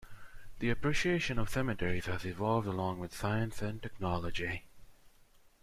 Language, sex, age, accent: English, male, under 19, India and South Asia (India, Pakistan, Sri Lanka)